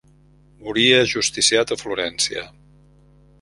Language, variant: Catalan, Central